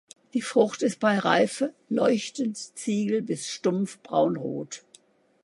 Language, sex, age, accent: German, female, 60-69, Deutschland Deutsch